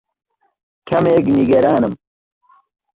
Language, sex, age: Central Kurdish, male, 30-39